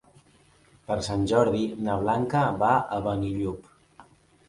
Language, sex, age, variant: Catalan, male, 30-39, Central